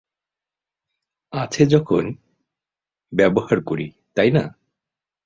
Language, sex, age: Bengali, male, 40-49